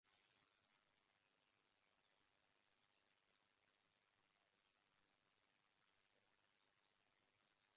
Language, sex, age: English, female, 19-29